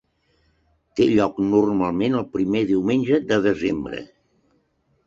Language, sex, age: Catalan, male, 70-79